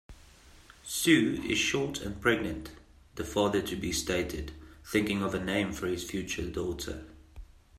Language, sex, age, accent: English, male, 30-39, Southern African (South Africa, Zimbabwe, Namibia)